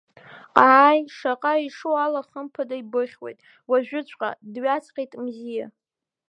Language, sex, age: Abkhazian, female, 19-29